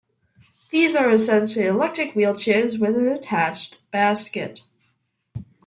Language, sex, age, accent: English, male, under 19, United States English